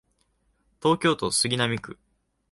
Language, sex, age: Japanese, male, 19-29